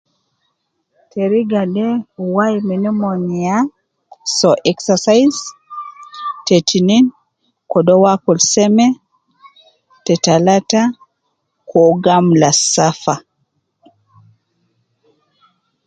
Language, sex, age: Nubi, female, 30-39